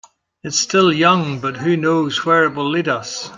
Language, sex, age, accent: English, male, 60-69, Scottish English